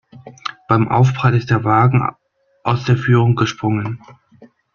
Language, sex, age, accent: German, male, 19-29, Deutschland Deutsch